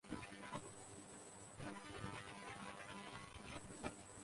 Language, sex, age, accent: English, male, 19-29, England English